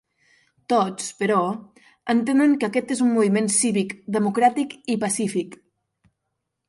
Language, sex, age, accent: Catalan, female, 19-29, central; nord-occidental